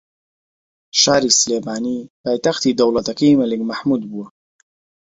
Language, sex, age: Central Kurdish, male, 19-29